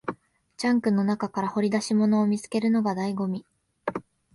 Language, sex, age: Japanese, female, 19-29